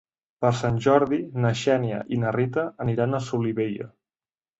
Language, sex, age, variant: Catalan, male, 19-29, Central